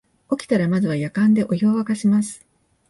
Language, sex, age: Japanese, female, 40-49